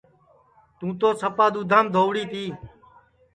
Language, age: Sansi, 50-59